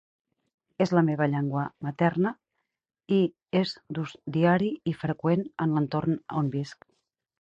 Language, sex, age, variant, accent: Catalan, female, 40-49, Central, Camp de Tarragona